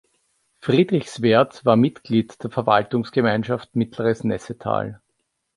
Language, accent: German, Österreichisches Deutsch